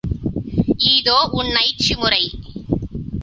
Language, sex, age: Tamil, female, 40-49